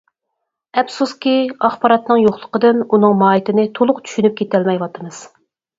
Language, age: Uyghur, 30-39